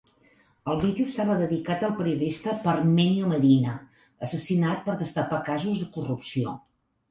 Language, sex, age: Catalan, female, 60-69